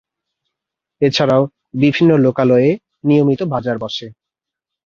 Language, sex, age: Bengali, male, 19-29